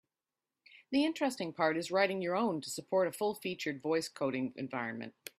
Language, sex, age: English, female, 40-49